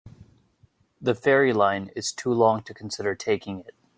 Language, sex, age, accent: English, male, 19-29, United States English